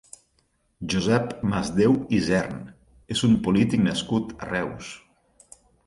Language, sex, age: Catalan, male, 40-49